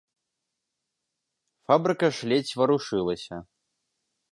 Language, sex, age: Belarusian, male, 19-29